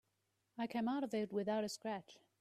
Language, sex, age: English, female, 30-39